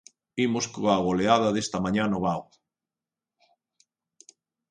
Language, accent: Galician, Central (gheada)